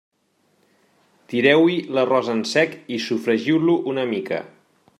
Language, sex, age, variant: Catalan, male, 40-49, Central